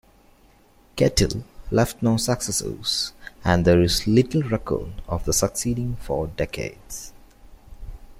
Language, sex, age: English, male, 19-29